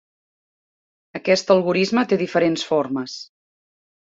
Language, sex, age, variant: Catalan, female, 40-49, Central